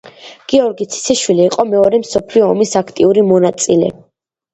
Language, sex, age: Georgian, female, under 19